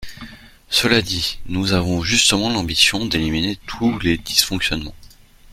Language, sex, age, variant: French, male, 40-49, Français de métropole